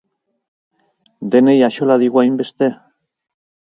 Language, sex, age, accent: Basque, male, 50-59, Erdialdekoa edo Nafarra (Gipuzkoa, Nafarroa)